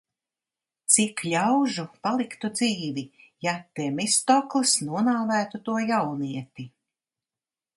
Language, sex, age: Latvian, female, 60-69